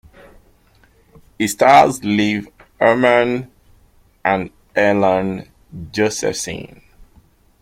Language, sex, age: English, male, 19-29